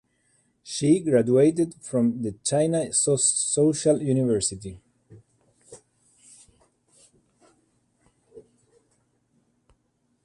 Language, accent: English, United States English